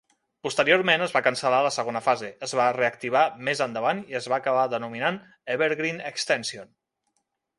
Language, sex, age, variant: Catalan, male, 19-29, Central